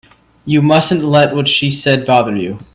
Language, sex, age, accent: English, male, 19-29, United States English